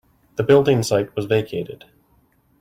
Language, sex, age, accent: English, male, 30-39, United States English